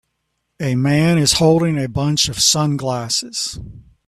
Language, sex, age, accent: English, male, 70-79, United States English